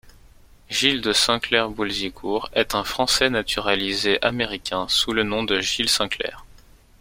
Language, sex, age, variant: French, male, 30-39, Français de métropole